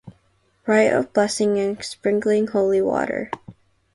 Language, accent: English, United States English; Filipino